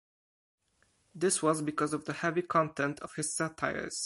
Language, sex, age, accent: English, male, under 19, polish